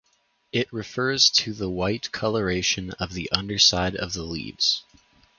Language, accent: English, Canadian English